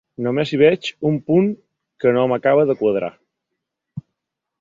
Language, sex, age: Catalan, male, 40-49